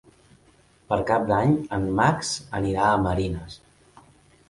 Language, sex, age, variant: Catalan, male, 30-39, Central